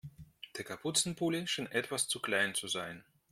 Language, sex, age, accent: German, male, 40-49, Russisch Deutsch